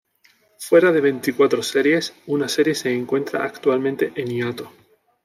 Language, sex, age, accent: Spanish, male, 30-39, España: Sur peninsular (Andalucia, Extremadura, Murcia)